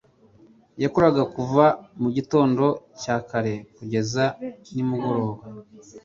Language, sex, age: Kinyarwanda, male, 30-39